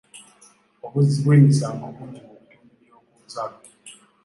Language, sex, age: Ganda, male, 19-29